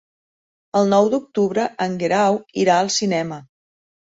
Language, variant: Catalan, Central